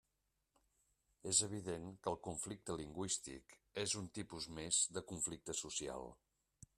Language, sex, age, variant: Catalan, male, 50-59, Central